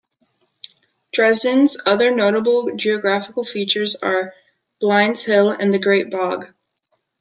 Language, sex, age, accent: English, male, 19-29, United States English